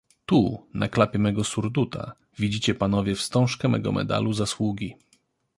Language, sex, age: Polish, male, 30-39